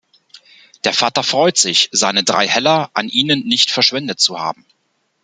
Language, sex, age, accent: German, male, 40-49, Deutschland Deutsch